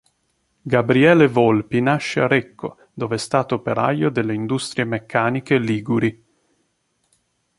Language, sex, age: Italian, male, 30-39